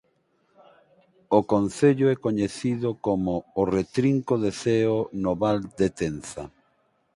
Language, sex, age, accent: Galician, male, 50-59, Normativo (estándar)